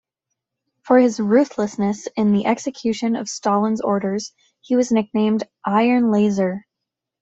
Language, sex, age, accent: English, female, 19-29, United States English